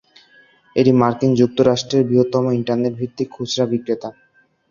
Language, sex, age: Bengali, male, 19-29